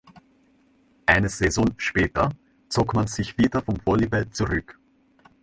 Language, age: German, 19-29